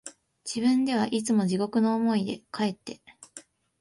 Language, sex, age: Japanese, female, 19-29